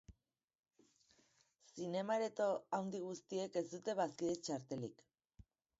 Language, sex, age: Basque, female, 40-49